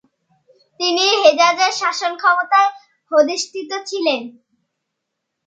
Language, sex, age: Bengali, male, under 19